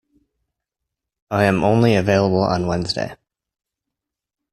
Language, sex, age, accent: English, male, 19-29, United States English